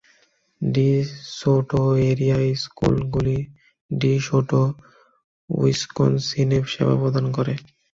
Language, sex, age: Bengali, male, 19-29